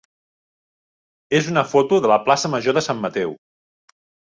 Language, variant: Catalan, Central